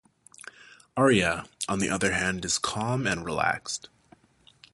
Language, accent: English, Canadian English